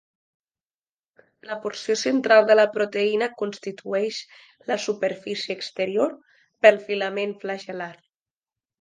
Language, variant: Catalan, Nord-Occidental